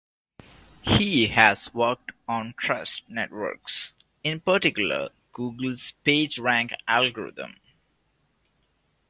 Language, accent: English, United States English